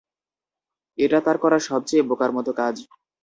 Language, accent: Bengali, Bangladeshi